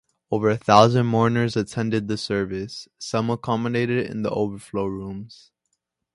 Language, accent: English, United States English